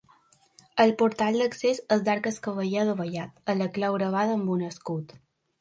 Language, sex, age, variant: Catalan, female, under 19, Balear